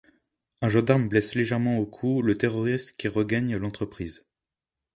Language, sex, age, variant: French, male, 19-29, Français de métropole